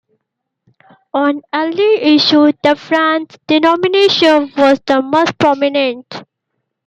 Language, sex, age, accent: English, female, 19-29, United States English